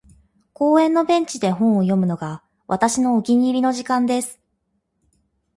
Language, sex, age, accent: Japanese, female, 30-39, 標準語